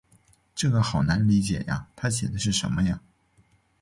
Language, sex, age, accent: Chinese, male, under 19, 出生地：黑龙江省